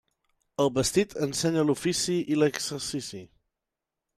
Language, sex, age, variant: Catalan, male, 30-39, Central